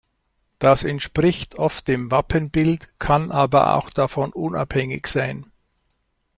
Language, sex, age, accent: German, male, 70-79, Deutschland Deutsch